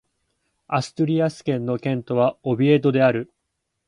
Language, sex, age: Japanese, male, 19-29